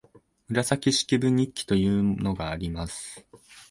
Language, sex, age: Japanese, male, 19-29